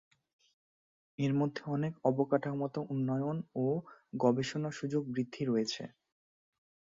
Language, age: Bengali, 19-29